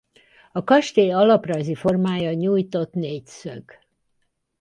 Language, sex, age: Hungarian, female, 70-79